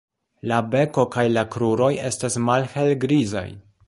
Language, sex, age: Esperanto, male, 19-29